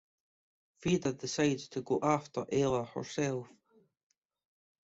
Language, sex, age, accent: English, male, 19-29, Scottish English